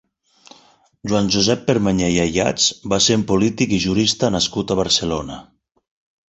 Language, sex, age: Catalan, male, 40-49